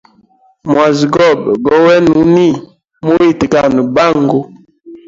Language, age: Hemba, 30-39